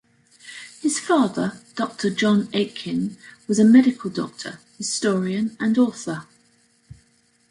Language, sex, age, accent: English, female, 60-69, England English